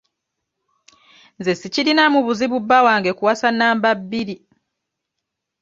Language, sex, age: Ganda, female, 30-39